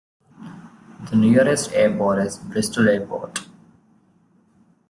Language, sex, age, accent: English, male, 19-29, India and South Asia (India, Pakistan, Sri Lanka)